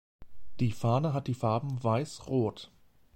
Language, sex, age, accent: German, male, 19-29, Deutschland Deutsch